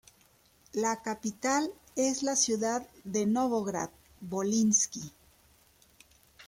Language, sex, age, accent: Spanish, female, 40-49, México